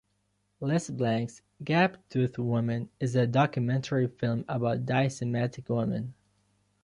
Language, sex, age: English, male, 19-29